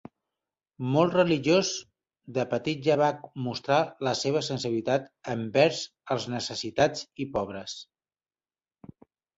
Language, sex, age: Catalan, male, 40-49